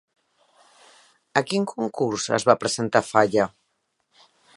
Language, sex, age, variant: Catalan, female, 60-69, Central